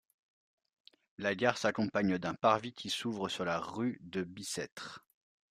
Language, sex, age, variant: French, male, 19-29, Français de métropole